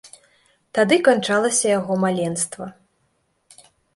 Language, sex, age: Belarusian, female, 19-29